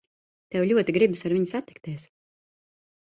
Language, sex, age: Latvian, female, 30-39